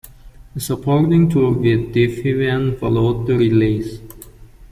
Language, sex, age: English, male, 19-29